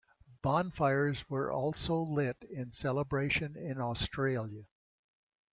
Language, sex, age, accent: English, male, 80-89, United States English